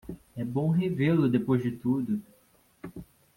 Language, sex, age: Portuguese, male, 19-29